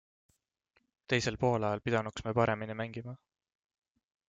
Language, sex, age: Estonian, male, 19-29